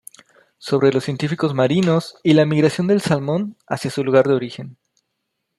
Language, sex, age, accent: Spanish, male, 30-39, México